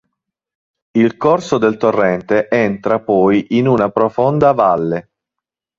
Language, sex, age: Italian, male, 30-39